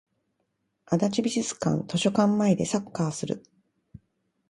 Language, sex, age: Japanese, female, 40-49